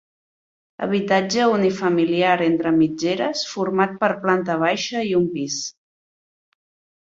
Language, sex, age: Catalan, female, 30-39